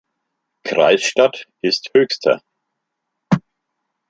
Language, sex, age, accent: German, male, 50-59, Deutschland Deutsch